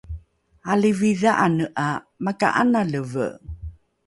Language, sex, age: Rukai, female, 40-49